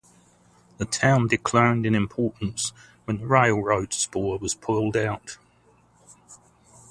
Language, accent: English, London English